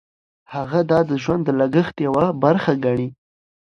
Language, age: Pashto, under 19